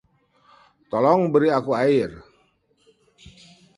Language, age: Indonesian, 50-59